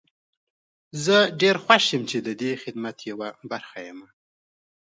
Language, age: Pashto, 30-39